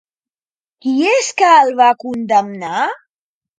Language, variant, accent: Catalan, Central, central; septentrional